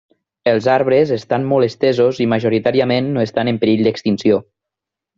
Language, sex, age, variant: Catalan, male, 19-29, Nord-Occidental